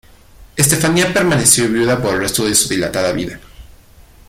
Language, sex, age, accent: Spanish, male, 19-29, México